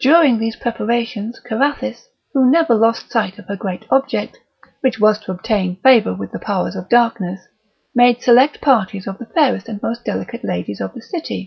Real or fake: real